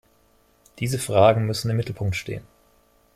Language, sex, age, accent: German, male, 30-39, Deutschland Deutsch